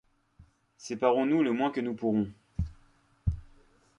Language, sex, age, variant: French, male, 30-39, Français de métropole